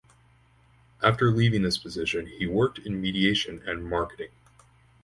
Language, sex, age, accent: English, male, 19-29, Canadian English